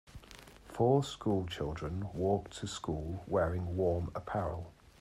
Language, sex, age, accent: English, male, 30-39, England English